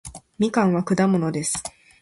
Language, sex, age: Japanese, female, 19-29